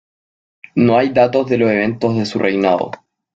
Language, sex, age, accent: Spanish, male, 19-29, Chileno: Chile, Cuyo